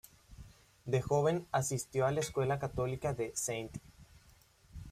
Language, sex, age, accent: Spanish, male, 19-29, Caribe: Cuba, Venezuela, Puerto Rico, República Dominicana, Panamá, Colombia caribeña, México caribeño, Costa del golfo de México